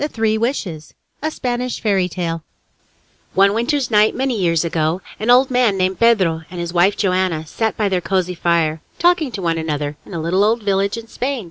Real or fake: real